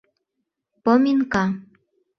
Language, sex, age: Mari, female, 19-29